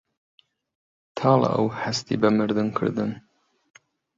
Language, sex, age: Central Kurdish, male, 30-39